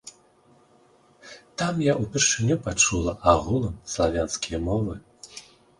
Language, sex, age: Belarusian, male, 30-39